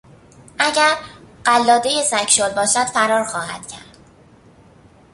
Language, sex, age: Persian, female, under 19